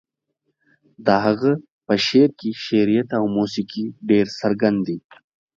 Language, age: Pashto, 19-29